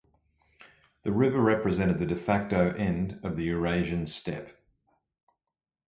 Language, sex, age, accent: English, male, 50-59, Australian English